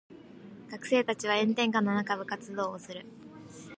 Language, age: Japanese, 19-29